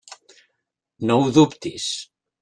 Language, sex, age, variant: Catalan, male, 60-69, Central